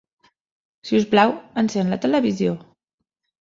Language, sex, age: Catalan, female, 40-49